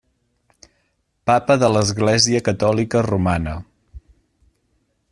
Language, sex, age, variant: Catalan, male, 19-29, Central